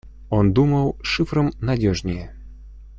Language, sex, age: Russian, male, 19-29